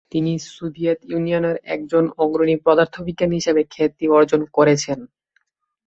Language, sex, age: Bengali, male, under 19